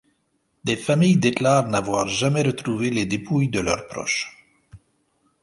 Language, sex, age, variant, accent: French, male, 50-59, Français d'Amérique du Nord, Français du Canada